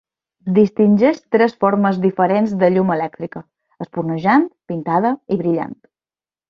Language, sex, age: Catalan, female, 30-39